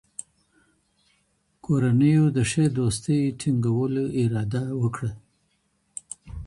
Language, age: Pashto, 60-69